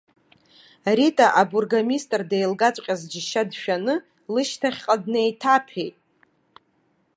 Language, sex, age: Abkhazian, female, 30-39